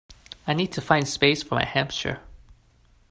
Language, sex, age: English, male, 19-29